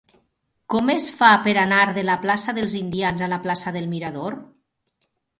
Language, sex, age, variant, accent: Catalan, female, 40-49, Nord-Occidental, nord-occidental